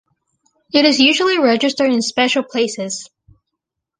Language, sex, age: English, female, under 19